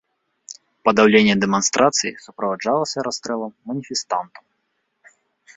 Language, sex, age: Belarusian, male, 19-29